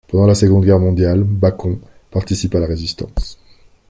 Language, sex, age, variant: French, male, 30-39, Français de métropole